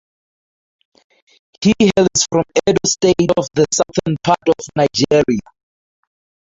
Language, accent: English, Southern African (South Africa, Zimbabwe, Namibia)